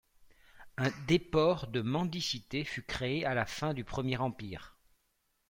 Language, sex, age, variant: French, male, 50-59, Français de métropole